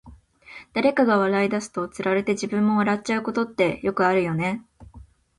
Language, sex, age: Japanese, female, 19-29